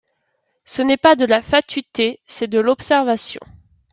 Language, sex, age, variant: French, female, 19-29, Français de métropole